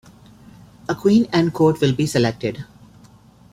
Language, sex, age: English, male, 30-39